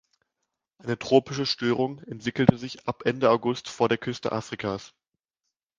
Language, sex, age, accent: German, male, 19-29, Deutschland Deutsch